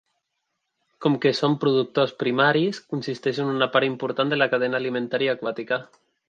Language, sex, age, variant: Catalan, male, 19-29, Central